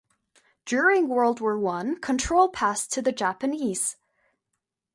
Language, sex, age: English, female, under 19